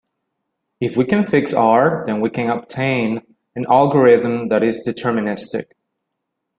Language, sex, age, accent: English, male, 30-39, United States English